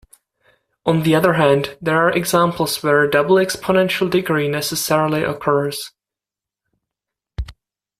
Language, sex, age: English, male, 19-29